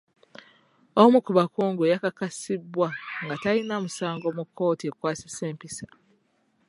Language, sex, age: Ganda, female, 19-29